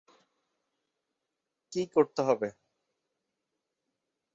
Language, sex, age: Bengali, male, 30-39